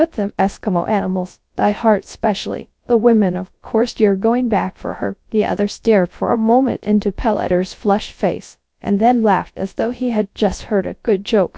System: TTS, GradTTS